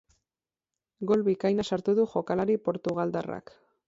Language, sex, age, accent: Basque, female, 19-29, Erdialdekoa edo Nafarra (Gipuzkoa, Nafarroa)